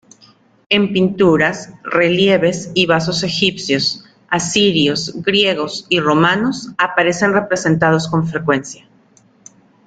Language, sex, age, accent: Spanish, female, 30-39, México